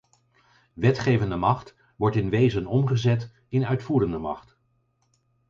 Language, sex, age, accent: Dutch, male, 50-59, Nederlands Nederlands